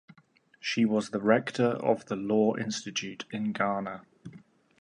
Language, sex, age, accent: English, male, 30-39, England English